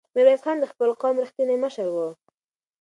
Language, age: Pashto, 19-29